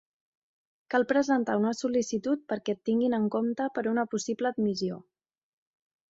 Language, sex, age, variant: Catalan, female, 30-39, Central